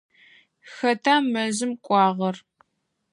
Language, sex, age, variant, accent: Adyghe, female, under 19, Адыгабзэ (Кирил, пстэумэ зэдыряе), Кıэмгуй (Çemguy)